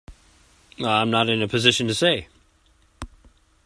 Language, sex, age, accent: English, male, 40-49, United States English